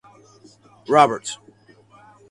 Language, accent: English, United States English